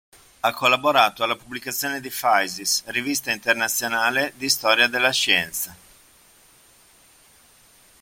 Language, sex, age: Italian, male, 50-59